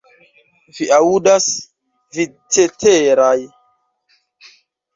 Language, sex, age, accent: Esperanto, male, 19-29, Internacia